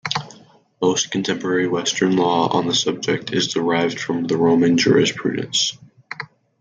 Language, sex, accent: English, male, United States English